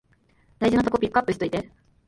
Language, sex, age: Japanese, female, 19-29